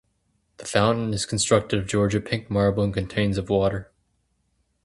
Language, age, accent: English, 19-29, Canadian English